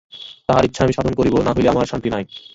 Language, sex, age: Bengali, male, 19-29